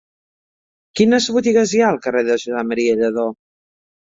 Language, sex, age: Catalan, female, 50-59